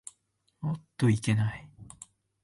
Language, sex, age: Japanese, male, 19-29